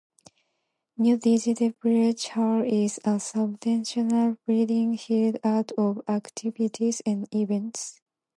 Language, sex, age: English, female, 19-29